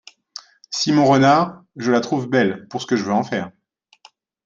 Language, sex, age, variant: French, male, 40-49, Français de métropole